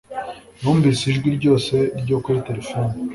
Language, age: Kinyarwanda, 19-29